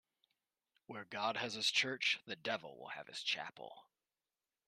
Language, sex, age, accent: English, male, 30-39, United States English